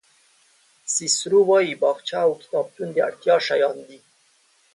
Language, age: Pashto, 19-29